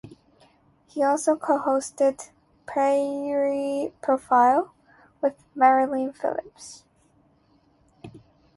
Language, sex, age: English, female, 19-29